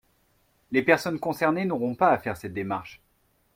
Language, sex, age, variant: French, male, 30-39, Français de métropole